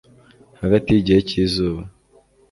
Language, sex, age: Kinyarwanda, male, 19-29